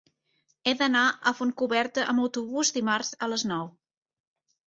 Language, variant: Catalan, Central